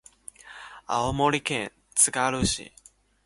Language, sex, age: Japanese, male, 19-29